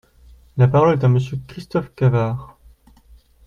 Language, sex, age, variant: French, male, 19-29, Français de métropole